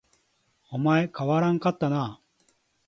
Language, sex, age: Japanese, male, 30-39